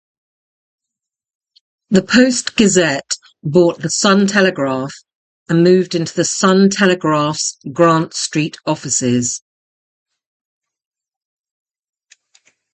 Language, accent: English, England English